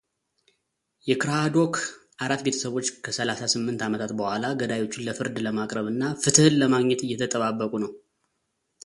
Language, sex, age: Amharic, male, 30-39